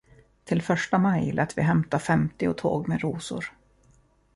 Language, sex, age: Swedish, male, 30-39